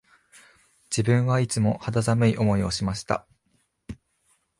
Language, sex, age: Japanese, male, 19-29